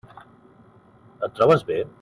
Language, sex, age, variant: Catalan, male, 40-49, Central